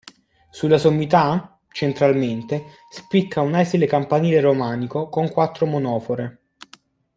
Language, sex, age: Italian, male, under 19